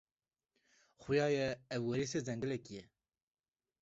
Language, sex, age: Kurdish, male, 19-29